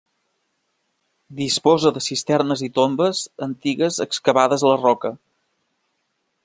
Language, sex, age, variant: Catalan, male, 30-39, Central